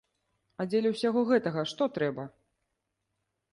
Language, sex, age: Belarusian, female, 30-39